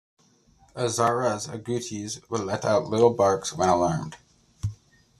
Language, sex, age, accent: English, male, 30-39, United States English